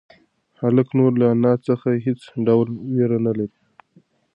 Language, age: Pashto, 30-39